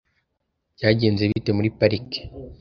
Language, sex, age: Kinyarwanda, male, under 19